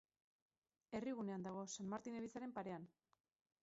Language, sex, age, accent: Basque, female, 30-39, Mendebalekoa (Araba, Bizkaia, Gipuzkoako mendebaleko herri batzuk)